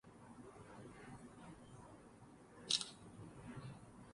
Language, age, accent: English, 19-29, Canadian English